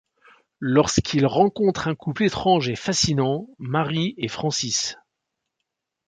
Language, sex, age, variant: French, male, 60-69, Français de métropole